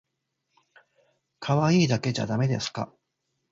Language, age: Japanese, 50-59